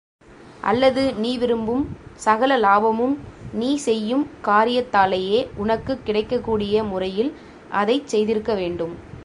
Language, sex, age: Tamil, female, 19-29